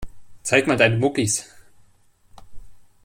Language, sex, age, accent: German, male, 19-29, Deutschland Deutsch